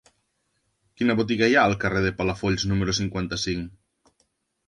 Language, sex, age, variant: Catalan, male, 30-39, Nord-Occidental